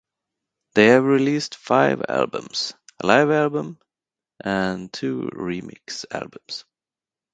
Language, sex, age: English, male, 30-39